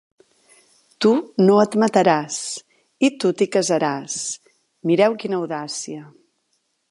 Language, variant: Catalan, Central